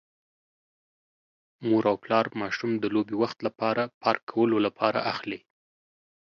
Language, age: Pashto, 19-29